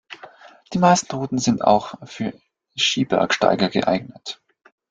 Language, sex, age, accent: German, male, 19-29, Österreichisches Deutsch